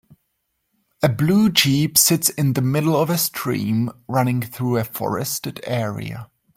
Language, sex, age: English, male, 30-39